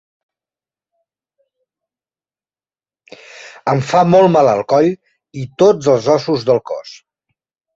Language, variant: Catalan, Central